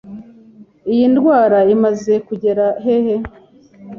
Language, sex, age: Kinyarwanda, male, 19-29